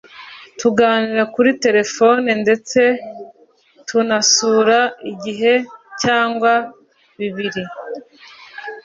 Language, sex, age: Kinyarwanda, female, 19-29